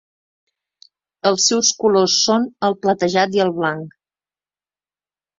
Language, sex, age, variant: Catalan, female, 60-69, Central